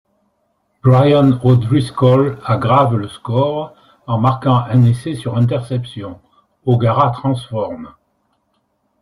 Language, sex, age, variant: French, male, 60-69, Français de métropole